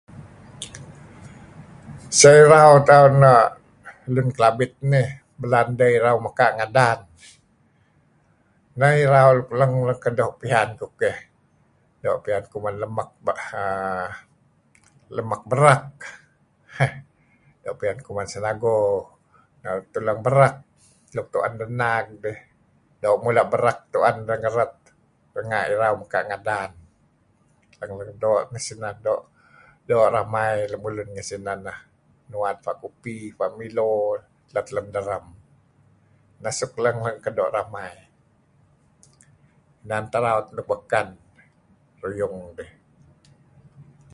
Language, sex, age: Kelabit, male, 60-69